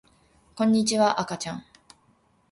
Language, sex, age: Japanese, female, 19-29